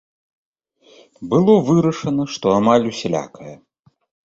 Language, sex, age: Belarusian, male, 40-49